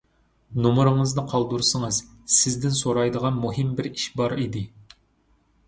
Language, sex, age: Uyghur, male, 30-39